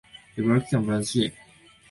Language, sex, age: Japanese, male, 19-29